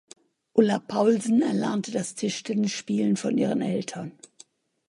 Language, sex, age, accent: German, female, 60-69, Deutschland Deutsch